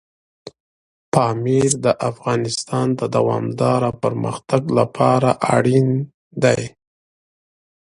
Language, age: Pashto, 30-39